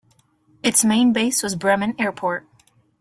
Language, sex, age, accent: English, female, under 19, United States English